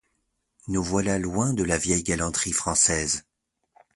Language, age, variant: French, 30-39, Français de métropole